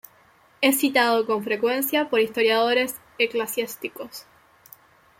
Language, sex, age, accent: Spanish, female, 19-29, Rioplatense: Argentina, Uruguay, este de Bolivia, Paraguay